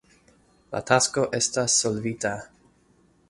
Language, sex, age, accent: Esperanto, male, 30-39, Internacia